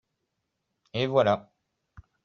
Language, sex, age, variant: French, male, 40-49, Français de métropole